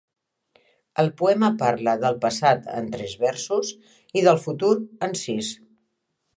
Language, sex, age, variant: Catalan, female, 60-69, Central